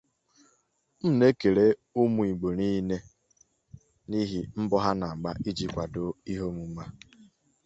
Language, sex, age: Igbo, male, 19-29